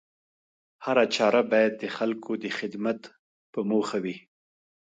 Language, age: Pashto, 30-39